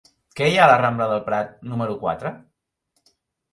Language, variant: Catalan, Central